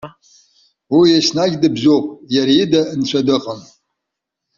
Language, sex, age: Abkhazian, male, 70-79